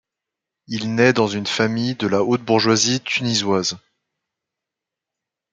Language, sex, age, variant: French, male, 19-29, Français de métropole